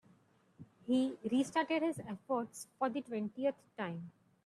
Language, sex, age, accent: English, female, 19-29, India and South Asia (India, Pakistan, Sri Lanka)